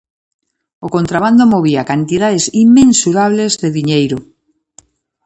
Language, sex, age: Galician, female, 50-59